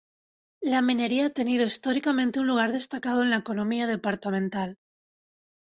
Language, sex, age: Spanish, female, 30-39